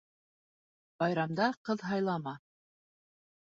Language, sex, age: Bashkir, female, 30-39